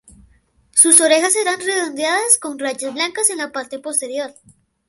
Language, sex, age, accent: Spanish, male, under 19, Andino-Pacífico: Colombia, Perú, Ecuador, oeste de Bolivia y Venezuela andina